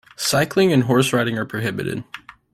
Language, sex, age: English, male, under 19